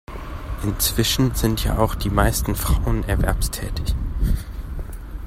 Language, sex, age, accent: German, male, 30-39, Deutschland Deutsch